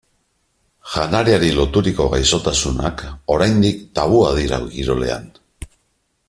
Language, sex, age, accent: Basque, male, 50-59, Mendebalekoa (Araba, Bizkaia, Gipuzkoako mendebaleko herri batzuk)